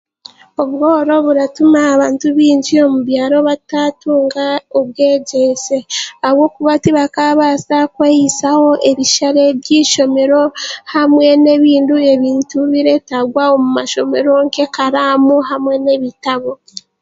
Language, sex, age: Chiga, female, 19-29